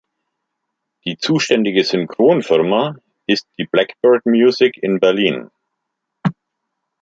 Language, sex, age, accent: German, male, 50-59, Deutschland Deutsch